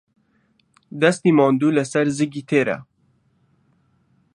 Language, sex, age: Central Kurdish, male, 19-29